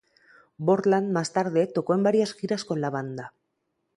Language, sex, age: Spanish, female, 40-49